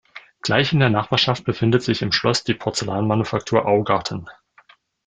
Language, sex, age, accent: German, male, 30-39, Deutschland Deutsch